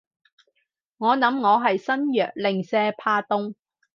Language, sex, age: Cantonese, female, 30-39